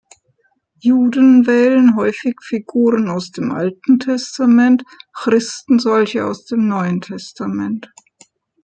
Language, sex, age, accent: German, female, 60-69, Deutschland Deutsch